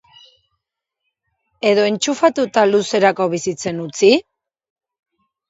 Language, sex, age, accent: Basque, female, 40-49, Erdialdekoa edo Nafarra (Gipuzkoa, Nafarroa)